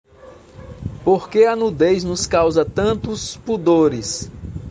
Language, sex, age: Portuguese, male, 40-49